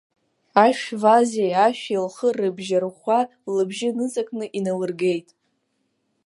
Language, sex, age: Abkhazian, female, under 19